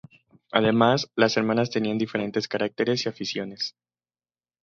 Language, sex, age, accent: Spanish, female, 19-29, México